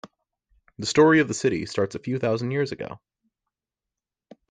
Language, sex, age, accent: English, male, under 19, United States English